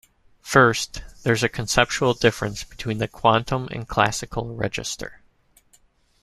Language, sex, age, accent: English, male, 30-39, United States English